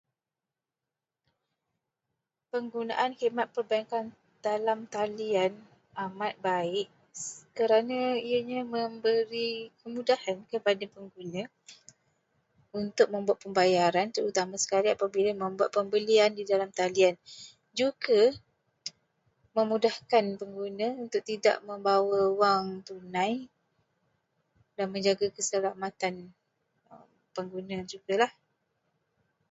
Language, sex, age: Malay, female, 30-39